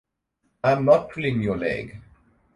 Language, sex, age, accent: English, male, 19-29, Southern African (South Africa, Zimbabwe, Namibia)